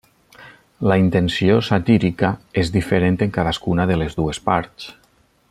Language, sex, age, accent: Catalan, male, 40-49, valencià